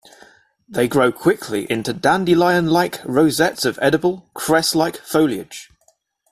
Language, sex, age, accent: English, male, 30-39, England English